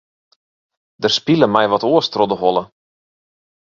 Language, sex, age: Western Frisian, male, 40-49